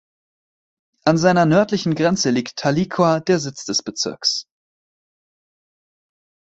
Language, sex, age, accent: German, male, 19-29, Deutschland Deutsch